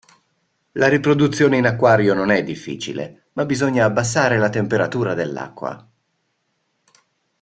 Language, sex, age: Italian, male, 40-49